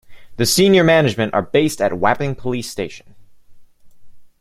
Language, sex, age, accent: English, male, 19-29, United States English